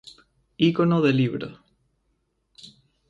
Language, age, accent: Spanish, 19-29, España: Islas Canarias